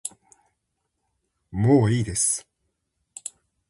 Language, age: Japanese, 50-59